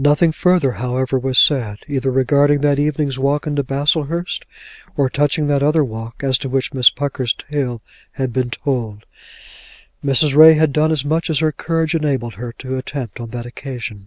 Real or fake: real